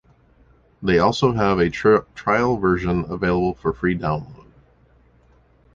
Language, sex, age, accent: English, male, 40-49, United States English